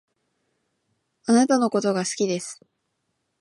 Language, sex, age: Japanese, female, 19-29